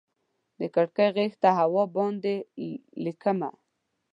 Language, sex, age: Pashto, female, 19-29